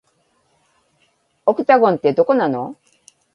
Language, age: Japanese, 50-59